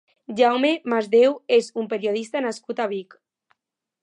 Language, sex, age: Catalan, female, under 19